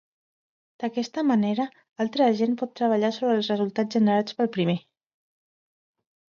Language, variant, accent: Catalan, Central, central